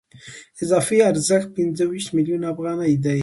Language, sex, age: Pashto, female, 30-39